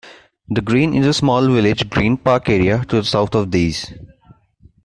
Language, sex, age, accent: English, male, 19-29, India and South Asia (India, Pakistan, Sri Lanka)